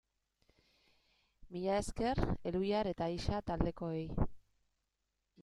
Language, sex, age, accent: Basque, female, 30-39, Mendebalekoa (Araba, Bizkaia, Gipuzkoako mendebaleko herri batzuk)